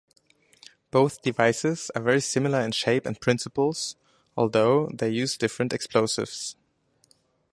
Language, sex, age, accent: English, male, 19-29, German English